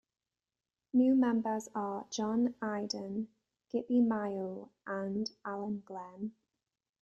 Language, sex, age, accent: English, female, 30-39, England English